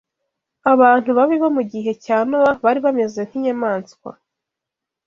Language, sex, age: Kinyarwanda, female, 19-29